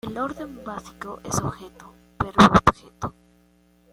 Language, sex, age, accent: Spanish, female, under 19, Andino-Pacífico: Colombia, Perú, Ecuador, oeste de Bolivia y Venezuela andina